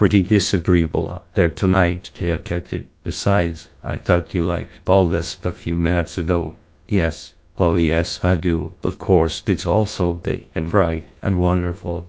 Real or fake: fake